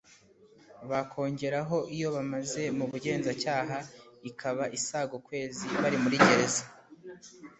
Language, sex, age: Kinyarwanda, male, under 19